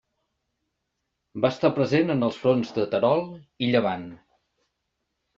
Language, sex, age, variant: Catalan, male, 40-49, Central